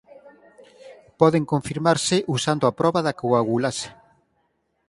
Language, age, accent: Galician, 50-59, Normativo (estándar)